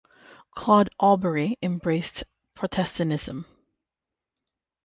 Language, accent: English, United States English; Canadian English